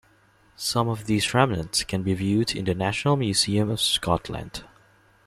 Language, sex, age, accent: English, male, 19-29, Filipino